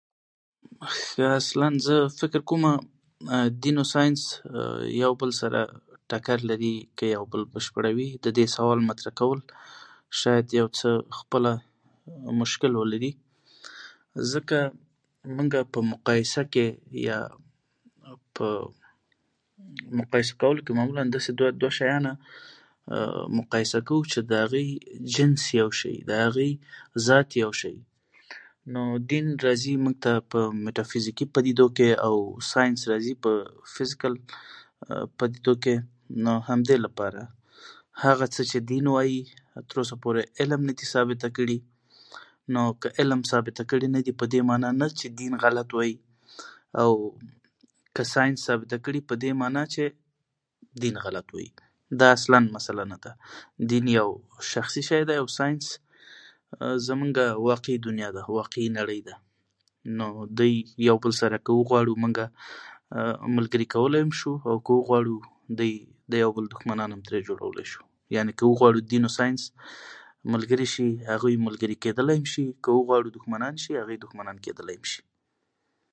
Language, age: Pashto, 19-29